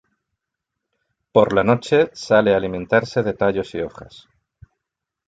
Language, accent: Spanish, España: Sur peninsular (Andalucia, Extremadura, Murcia)